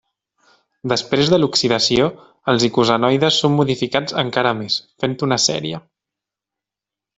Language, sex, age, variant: Catalan, male, 30-39, Central